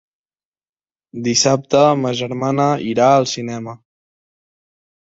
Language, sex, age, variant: Catalan, male, 19-29, Central